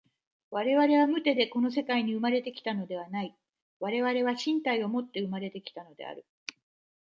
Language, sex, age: Japanese, female, 50-59